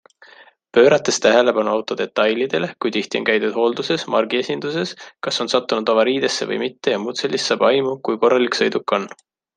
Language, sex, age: Estonian, male, 19-29